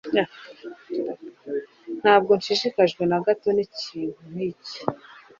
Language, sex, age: Kinyarwanda, female, 30-39